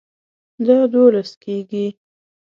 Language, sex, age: Pashto, female, 19-29